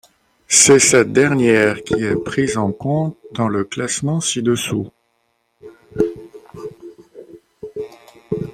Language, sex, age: French, male, 50-59